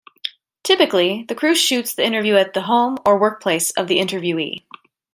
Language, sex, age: English, female, 30-39